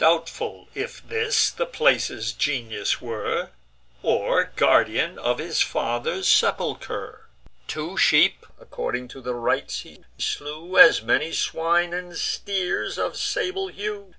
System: none